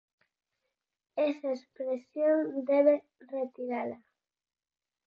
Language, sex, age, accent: Galician, female, 30-39, Neofalante